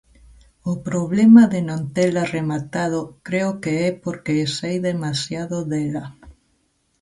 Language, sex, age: Galician, female, 40-49